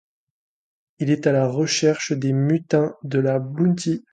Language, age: French, 19-29